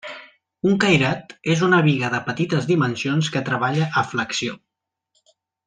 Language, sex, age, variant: Catalan, male, 40-49, Central